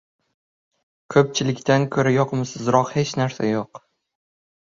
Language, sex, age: Uzbek, male, under 19